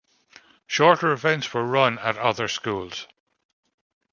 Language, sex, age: English, male, 40-49